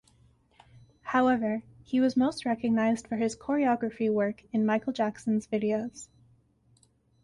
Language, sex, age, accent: English, female, 19-29, Canadian English